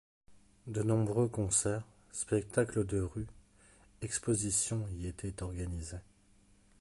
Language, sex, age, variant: French, male, 30-39, Français de métropole